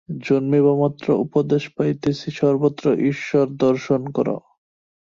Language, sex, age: Bengali, male, 19-29